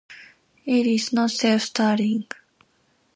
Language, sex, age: English, female, 19-29